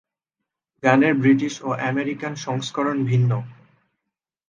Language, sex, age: Bengali, male, 19-29